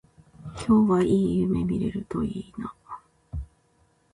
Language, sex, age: Japanese, female, 30-39